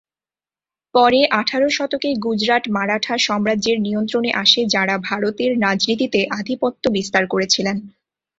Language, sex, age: Bengali, female, 19-29